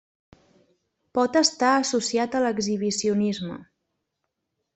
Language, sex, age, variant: Catalan, female, 19-29, Central